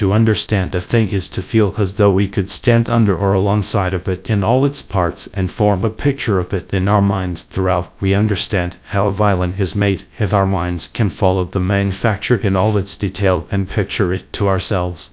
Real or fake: fake